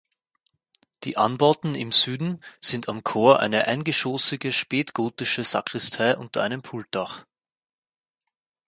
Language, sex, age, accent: German, male, 19-29, Österreichisches Deutsch